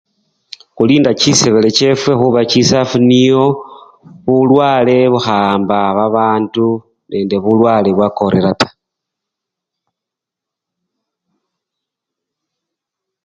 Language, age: Luyia, 50-59